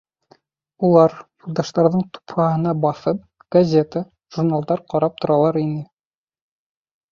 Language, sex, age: Bashkir, male, 19-29